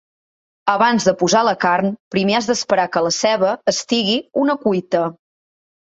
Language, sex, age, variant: Catalan, female, 40-49, Central